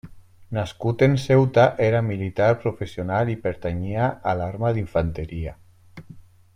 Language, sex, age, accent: Catalan, male, 40-49, valencià